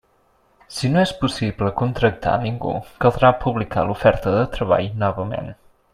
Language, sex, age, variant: Catalan, male, 19-29, Central